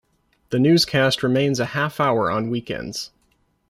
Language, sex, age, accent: English, male, 19-29, United States English